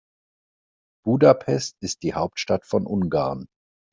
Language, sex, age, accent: German, male, 30-39, Deutschland Deutsch